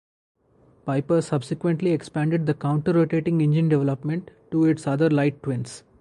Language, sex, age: English, male, 40-49